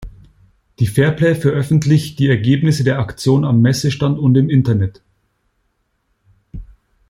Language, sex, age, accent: German, male, 30-39, Deutschland Deutsch